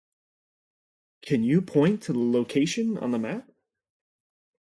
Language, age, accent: English, 19-29, United States English